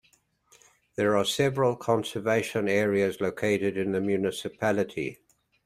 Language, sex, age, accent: English, male, 70-79, New Zealand English